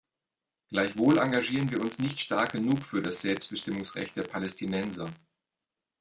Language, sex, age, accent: German, male, 40-49, Deutschland Deutsch